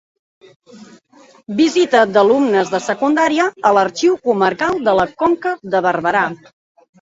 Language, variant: Catalan, Central